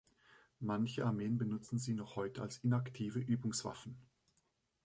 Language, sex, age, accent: German, male, 30-39, Deutschland Deutsch